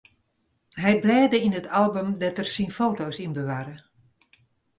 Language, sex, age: Western Frisian, female, 60-69